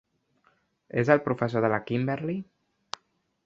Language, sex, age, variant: Catalan, male, under 19, Central